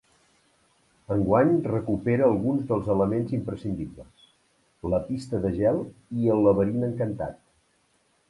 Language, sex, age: Catalan, male, 50-59